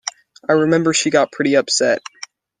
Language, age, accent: English, 19-29, United States English